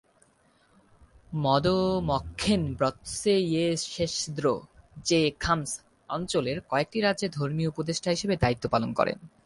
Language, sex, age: Bengali, male, 19-29